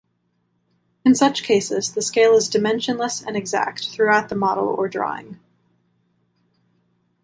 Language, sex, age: English, female, 19-29